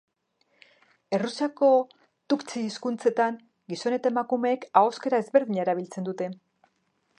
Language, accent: Basque, Mendebalekoa (Araba, Bizkaia, Gipuzkoako mendebaleko herri batzuk)